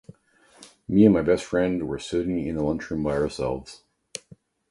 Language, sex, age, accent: English, male, 50-59, Canadian English